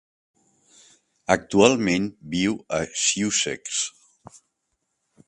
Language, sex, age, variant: Catalan, male, 60-69, Central